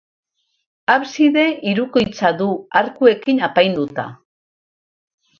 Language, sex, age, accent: Basque, female, 70-79, Mendebalekoa (Araba, Bizkaia, Gipuzkoako mendebaleko herri batzuk)